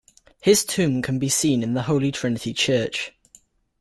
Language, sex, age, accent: English, male, under 19, Welsh English